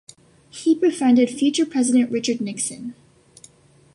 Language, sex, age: English, female, under 19